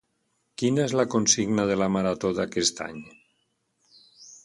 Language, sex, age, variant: Catalan, male, 60-69, Valencià central